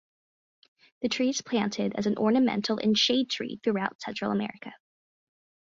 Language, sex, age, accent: English, female, 19-29, United States English